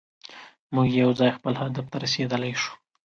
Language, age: Pashto, 19-29